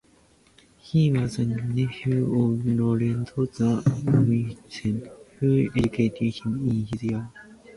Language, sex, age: English, male, under 19